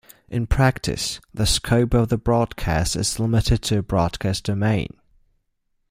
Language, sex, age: English, male, 19-29